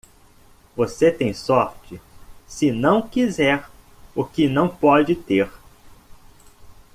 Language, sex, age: Portuguese, male, 30-39